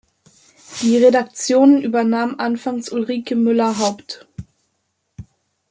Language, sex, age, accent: German, female, 19-29, Deutschland Deutsch